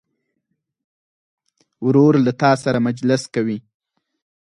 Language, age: Pashto, 19-29